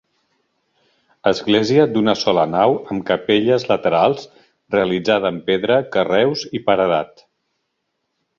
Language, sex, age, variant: Catalan, male, 50-59, Central